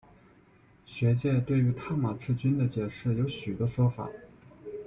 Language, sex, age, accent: Chinese, male, 30-39, 出生地：湖南省